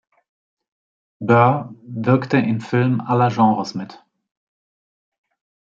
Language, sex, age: German, male, 40-49